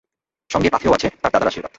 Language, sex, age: Bengali, male, 19-29